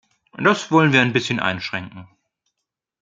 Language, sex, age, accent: German, male, 30-39, Deutschland Deutsch